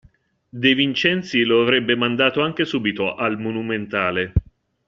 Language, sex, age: Italian, male, 50-59